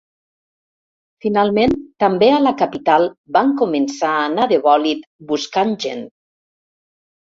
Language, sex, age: Catalan, female, 60-69